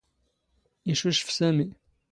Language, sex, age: Standard Moroccan Tamazight, male, 30-39